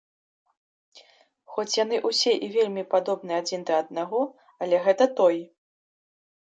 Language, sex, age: Belarusian, female, 19-29